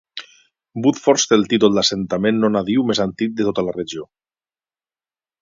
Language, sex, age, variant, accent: Catalan, male, 40-49, Valencià septentrional, valencià